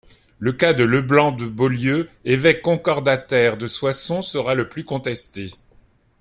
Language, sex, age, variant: French, male, 50-59, Français de métropole